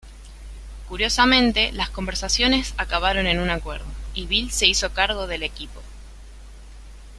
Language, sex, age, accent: Spanish, female, 19-29, Rioplatense: Argentina, Uruguay, este de Bolivia, Paraguay